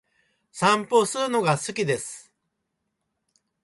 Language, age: Japanese, 70-79